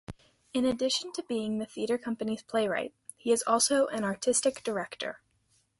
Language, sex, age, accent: English, female, under 19, United States English